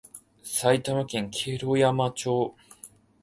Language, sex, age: Japanese, male, 19-29